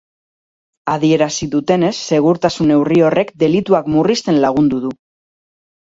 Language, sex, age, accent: Basque, female, 30-39, Mendebalekoa (Araba, Bizkaia, Gipuzkoako mendebaleko herri batzuk)